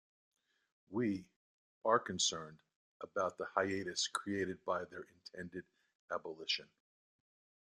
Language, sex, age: English, male, 60-69